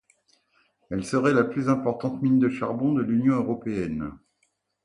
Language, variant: French, Français de métropole